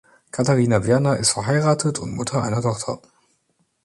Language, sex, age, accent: German, male, 30-39, Deutschland Deutsch